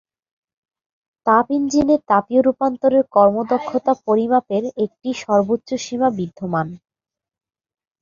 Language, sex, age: Bengali, female, 19-29